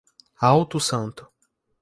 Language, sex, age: Portuguese, male, 19-29